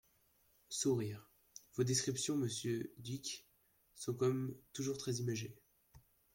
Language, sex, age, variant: French, male, under 19, Français de métropole